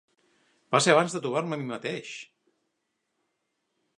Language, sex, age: Catalan, male, 50-59